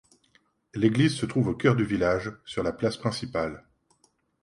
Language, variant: French, Français de métropole